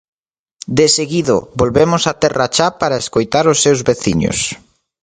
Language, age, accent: Galician, 19-29, Oriental (común en zona oriental)